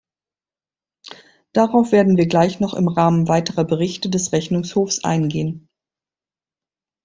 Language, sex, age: German, female, 50-59